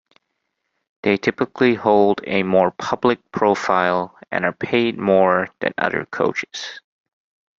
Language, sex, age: English, male, 19-29